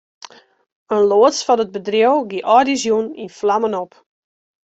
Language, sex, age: Western Frisian, female, 40-49